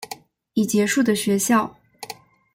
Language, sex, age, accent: Chinese, female, 19-29, 出生地：四川省